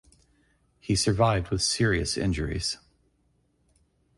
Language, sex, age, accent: English, male, 40-49, United States English